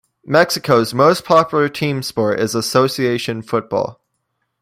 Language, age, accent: English, under 19, Canadian English